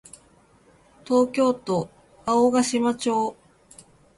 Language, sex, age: Japanese, female, 30-39